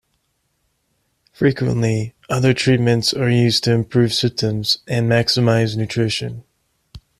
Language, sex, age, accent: English, male, 19-29, England English